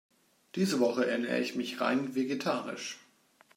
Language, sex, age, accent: German, male, under 19, Deutschland Deutsch